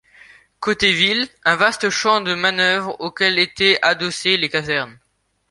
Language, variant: French, Français de métropole